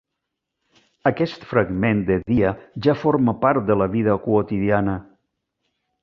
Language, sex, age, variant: Catalan, male, 60-69, Central